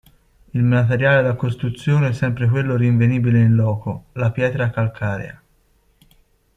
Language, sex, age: Italian, male, 30-39